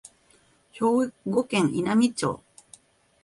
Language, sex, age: Japanese, female, 50-59